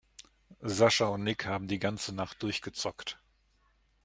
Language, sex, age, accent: German, male, 40-49, Deutschland Deutsch